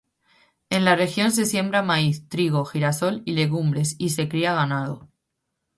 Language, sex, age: Spanish, female, 19-29